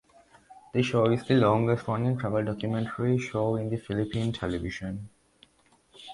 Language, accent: English, England English